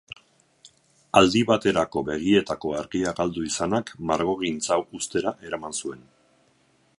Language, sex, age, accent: Basque, male, 50-59, Erdialdekoa edo Nafarra (Gipuzkoa, Nafarroa)